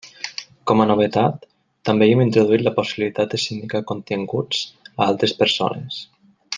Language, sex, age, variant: Catalan, male, 19-29, Nord-Occidental